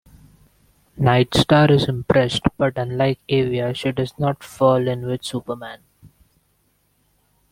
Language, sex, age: English, male, 19-29